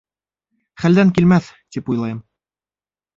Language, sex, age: Bashkir, male, 19-29